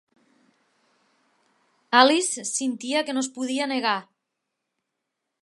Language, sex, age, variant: Catalan, female, 19-29, Nord-Occidental